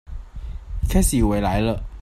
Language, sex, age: Chinese, male, 19-29